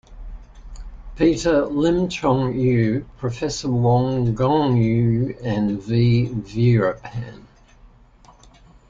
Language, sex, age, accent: English, male, 80-89, Australian English